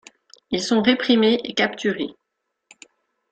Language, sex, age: French, female, 30-39